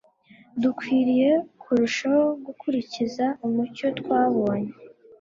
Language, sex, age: Kinyarwanda, female, 19-29